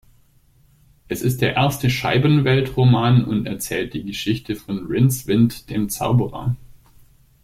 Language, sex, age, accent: German, male, 40-49, Deutschland Deutsch